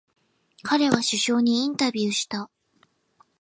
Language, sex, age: Japanese, female, 19-29